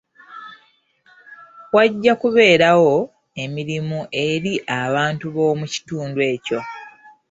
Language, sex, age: Ganda, female, 30-39